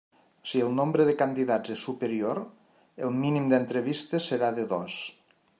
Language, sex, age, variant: Catalan, male, 40-49, Nord-Occidental